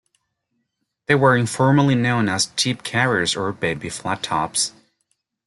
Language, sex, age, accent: English, male, 30-39, United States English